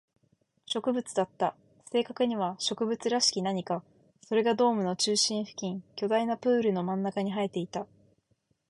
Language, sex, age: Japanese, female, 19-29